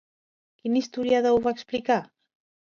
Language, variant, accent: Catalan, Central, central